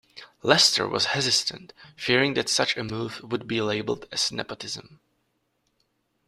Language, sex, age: English, male, 19-29